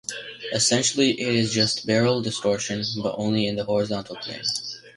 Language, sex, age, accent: English, male, under 19, United States English